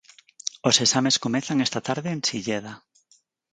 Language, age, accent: Galician, 19-29, Normativo (estándar)